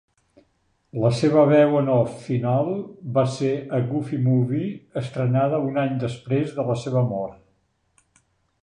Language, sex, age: Catalan, male, 70-79